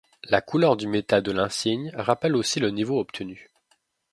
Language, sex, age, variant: French, male, 19-29, Français de métropole